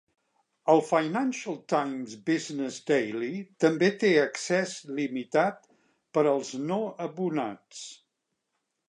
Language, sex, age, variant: Catalan, male, 70-79, Central